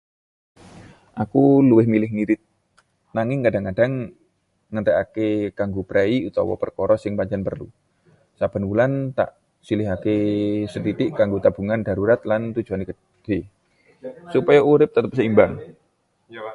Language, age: Javanese, 30-39